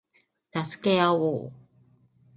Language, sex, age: Japanese, female, 40-49